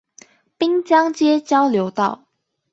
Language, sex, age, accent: Chinese, female, 19-29, 出生地：桃園市